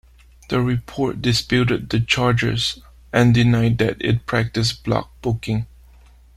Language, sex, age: English, male, 30-39